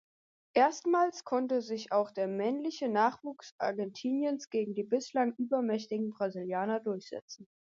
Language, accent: German, Deutschland Deutsch